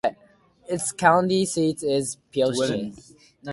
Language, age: English, under 19